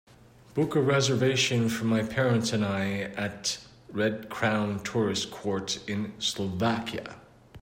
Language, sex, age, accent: English, male, 40-49, United States English